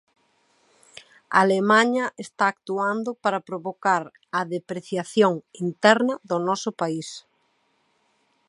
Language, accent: Galician, Atlántico (seseo e gheada)